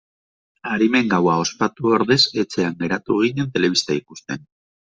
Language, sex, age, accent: Basque, male, 30-39, Mendebalekoa (Araba, Bizkaia, Gipuzkoako mendebaleko herri batzuk)